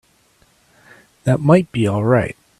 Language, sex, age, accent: English, male, 40-49, United States English